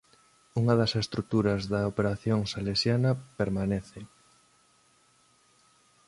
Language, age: Galician, 30-39